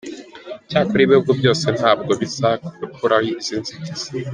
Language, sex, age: Kinyarwanda, male, 19-29